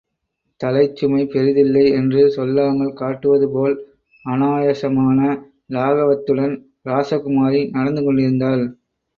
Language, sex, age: Tamil, male, 30-39